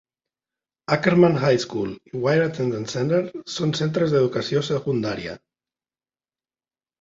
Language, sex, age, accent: Catalan, male, 40-49, Lleidatà